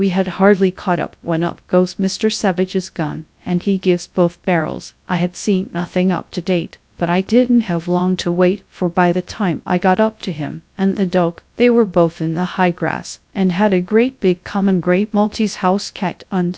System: TTS, GradTTS